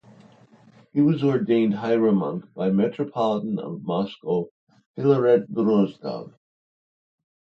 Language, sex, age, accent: English, male, 60-69, United States English